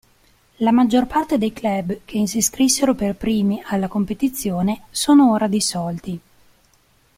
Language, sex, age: Italian, female, 40-49